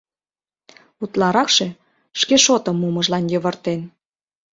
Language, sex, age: Mari, female, 19-29